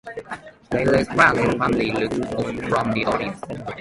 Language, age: English, 19-29